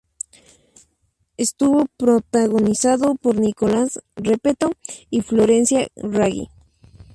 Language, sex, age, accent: Spanish, male, 19-29, México